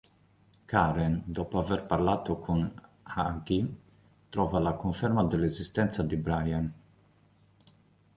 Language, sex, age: Italian, male, 30-39